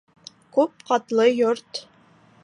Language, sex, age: Bashkir, female, 19-29